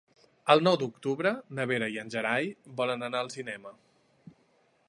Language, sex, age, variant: Catalan, male, 19-29, Central